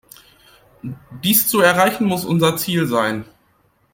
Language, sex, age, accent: German, male, 19-29, Deutschland Deutsch